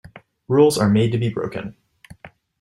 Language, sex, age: English, male, 19-29